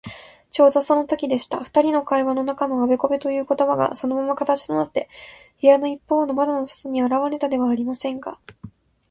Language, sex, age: Japanese, female, 19-29